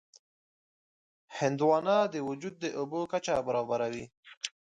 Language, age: Pashto, 19-29